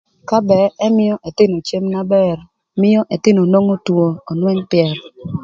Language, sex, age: Thur, female, 30-39